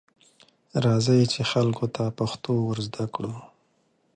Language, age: Pashto, 40-49